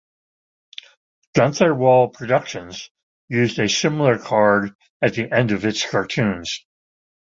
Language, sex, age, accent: English, male, 70-79, England English